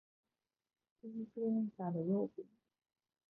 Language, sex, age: Japanese, female, 19-29